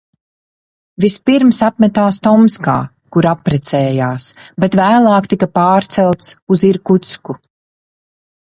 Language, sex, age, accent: Latvian, female, 40-49, bez akcenta